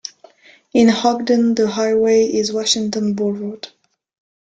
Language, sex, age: English, female, under 19